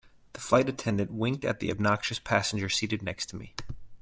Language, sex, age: English, male, 30-39